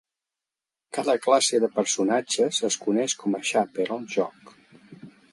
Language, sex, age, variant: Catalan, male, 60-69, Central